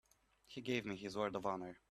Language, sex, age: English, male, 19-29